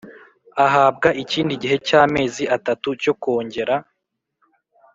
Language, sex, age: Kinyarwanda, male, 19-29